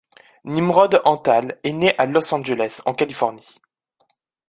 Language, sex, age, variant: French, male, 19-29, Français de métropole